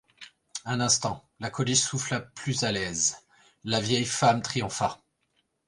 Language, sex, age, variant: French, male, 30-39, Français de métropole